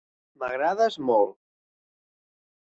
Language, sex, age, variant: Catalan, male, 40-49, Central